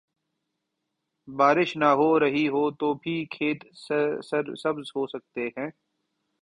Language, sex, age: Urdu, male, 19-29